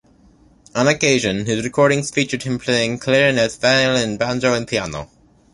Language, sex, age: English, male, 19-29